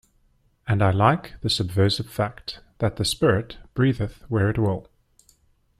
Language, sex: English, male